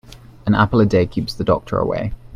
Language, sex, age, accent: English, male, 19-29, England English